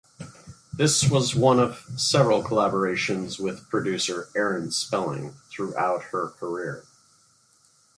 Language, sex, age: English, male, 50-59